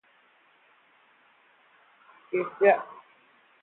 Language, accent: English, Canadian English